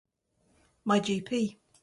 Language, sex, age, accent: English, female, 70-79, England English